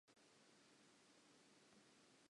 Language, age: Southern Sotho, 19-29